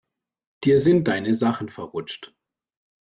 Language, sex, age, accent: German, male, 40-49, Deutschland Deutsch